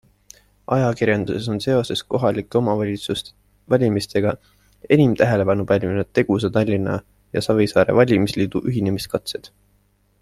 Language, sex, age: Estonian, male, 19-29